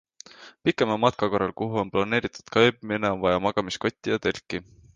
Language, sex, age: Estonian, male, 19-29